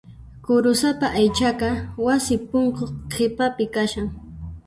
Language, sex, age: Puno Quechua, female, 19-29